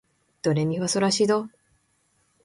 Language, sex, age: Japanese, female, 19-29